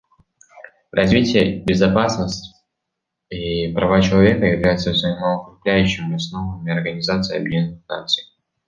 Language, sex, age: Russian, male, 19-29